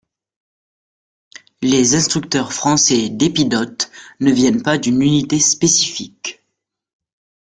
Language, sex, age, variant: French, male, under 19, Français de métropole